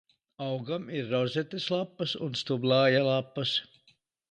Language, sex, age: Latvian, male, 50-59